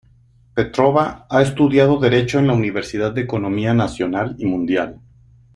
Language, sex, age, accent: Spanish, male, 40-49, México